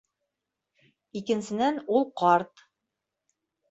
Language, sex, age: Bashkir, female, 40-49